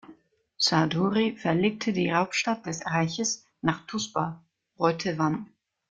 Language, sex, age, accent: German, female, 19-29, Deutschland Deutsch